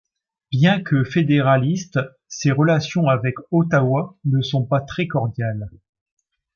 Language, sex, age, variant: French, male, 40-49, Français de métropole